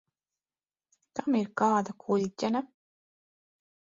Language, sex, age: Latvian, female, 40-49